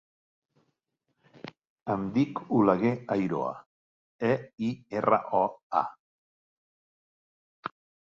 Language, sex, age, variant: Catalan, male, 50-59, Central